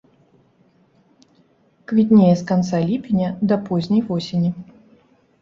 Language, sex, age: Belarusian, female, 30-39